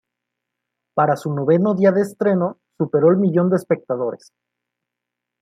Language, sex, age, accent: Spanish, male, 19-29, México